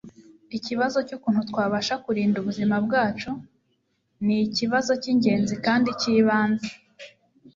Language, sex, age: Kinyarwanda, female, 19-29